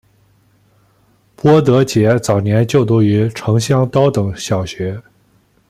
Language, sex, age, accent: Chinese, male, 19-29, 出生地：河南省